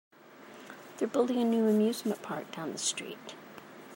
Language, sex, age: English, female, 60-69